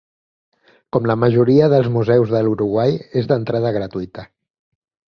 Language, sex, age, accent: Catalan, male, 40-49, Català central